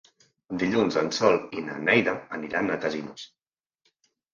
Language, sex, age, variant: Catalan, male, 19-29, Central